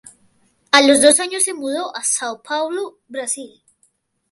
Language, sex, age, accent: Spanish, male, under 19, Andino-Pacífico: Colombia, Perú, Ecuador, oeste de Bolivia y Venezuela andina